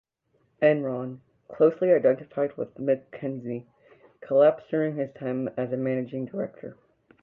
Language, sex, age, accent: English, male, under 19, United States English